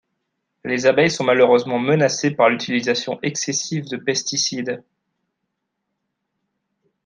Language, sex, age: French, male, 19-29